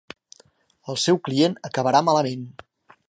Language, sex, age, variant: Catalan, male, 50-59, Central